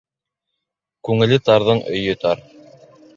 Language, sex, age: Bashkir, male, 30-39